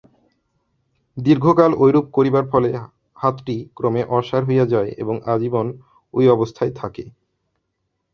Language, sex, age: Bengali, male, 30-39